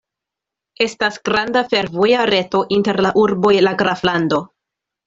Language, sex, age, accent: Esperanto, female, 19-29, Internacia